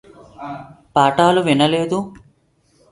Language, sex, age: Telugu, male, 19-29